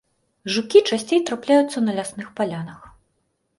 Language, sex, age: Belarusian, female, 30-39